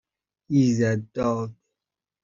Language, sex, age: Persian, male, 30-39